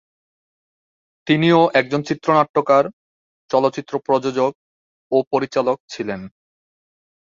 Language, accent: Bengali, প্রমিত বাংলা